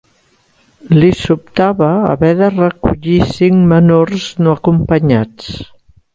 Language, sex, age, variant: Catalan, female, 60-69, Central